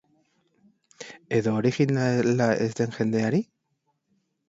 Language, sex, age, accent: Basque, male, 30-39, Mendebalekoa (Araba, Bizkaia, Gipuzkoako mendebaleko herri batzuk)